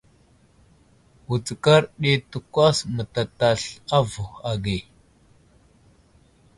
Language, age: Wuzlam, 19-29